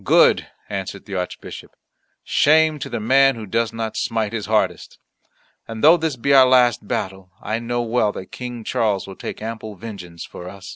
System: none